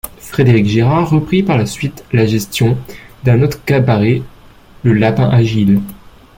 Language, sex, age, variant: French, male, 19-29, Français des départements et régions d'outre-mer